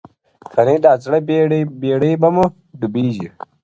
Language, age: Pashto, under 19